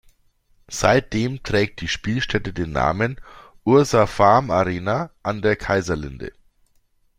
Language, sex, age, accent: German, male, 40-49, Deutschland Deutsch